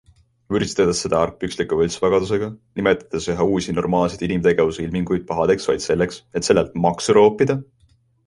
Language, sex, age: Estonian, male, 19-29